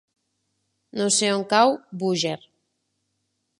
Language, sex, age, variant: Catalan, female, 30-39, Nord-Occidental